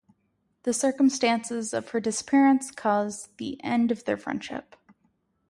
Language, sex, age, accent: English, female, 19-29, United States English